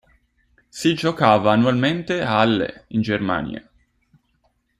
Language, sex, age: Italian, male, 30-39